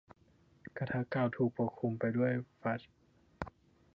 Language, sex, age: Thai, male, under 19